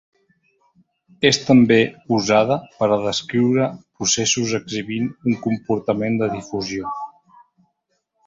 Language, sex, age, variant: Catalan, male, 50-59, Central